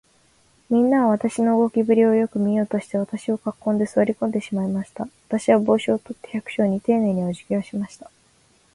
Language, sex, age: Japanese, female, 19-29